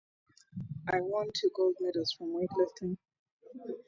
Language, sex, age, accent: English, female, 19-29, England English